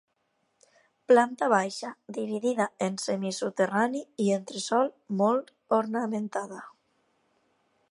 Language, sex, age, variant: Catalan, female, 19-29, Tortosí